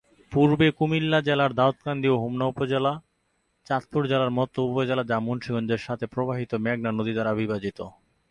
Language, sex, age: Bengali, male, 19-29